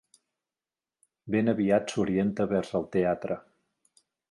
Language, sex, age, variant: Catalan, male, 40-49, Central